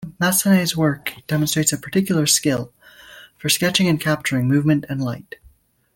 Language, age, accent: English, under 19, United States English